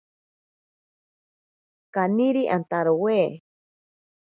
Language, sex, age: Ashéninka Perené, female, 30-39